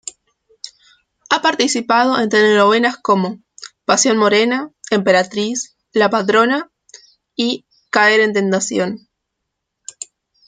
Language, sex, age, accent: Spanish, female, 19-29, Rioplatense: Argentina, Uruguay, este de Bolivia, Paraguay